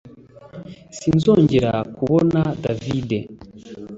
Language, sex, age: Kinyarwanda, male, 19-29